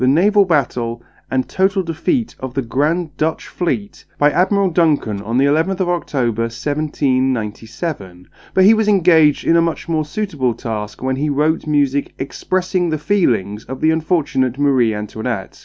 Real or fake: real